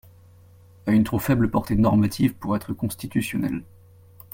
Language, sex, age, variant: French, male, 30-39, Français de métropole